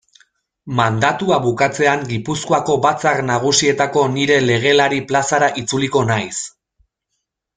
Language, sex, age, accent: Basque, male, 30-39, Mendebalekoa (Araba, Bizkaia, Gipuzkoako mendebaleko herri batzuk)